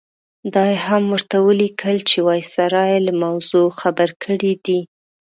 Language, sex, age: Pashto, female, 19-29